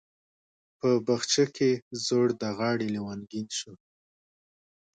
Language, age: Pashto, 19-29